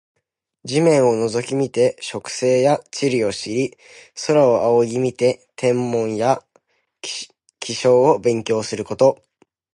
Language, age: Japanese, under 19